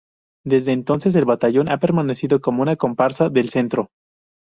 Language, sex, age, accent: Spanish, male, 19-29, México